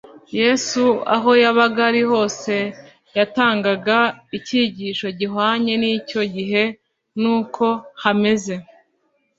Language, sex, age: Kinyarwanda, female, 19-29